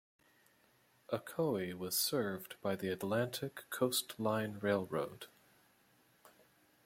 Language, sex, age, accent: English, male, 30-39, United States English